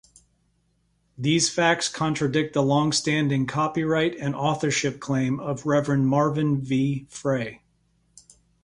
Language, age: English, 50-59